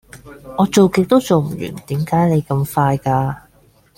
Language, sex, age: Cantonese, male, 19-29